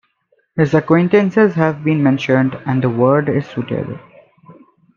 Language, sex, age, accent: English, male, 19-29, India and South Asia (India, Pakistan, Sri Lanka)